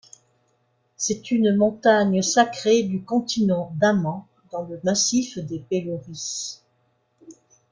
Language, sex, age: French, female, 60-69